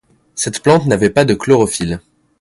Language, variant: French, Français de métropole